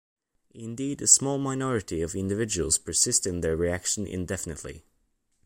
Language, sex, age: English, male, under 19